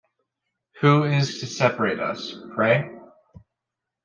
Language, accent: English, Canadian English